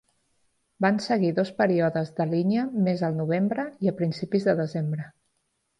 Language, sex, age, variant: Catalan, female, 40-49, Central